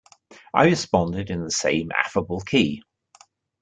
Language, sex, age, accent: English, male, 60-69, England English